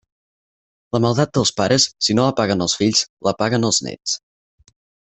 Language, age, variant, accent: Catalan, 19-29, Central, central